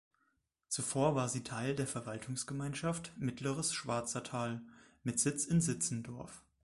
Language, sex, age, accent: German, male, 19-29, Deutschland Deutsch